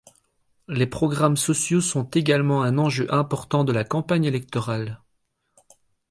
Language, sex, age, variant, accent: French, male, 30-39, Français d'Europe, Français de Belgique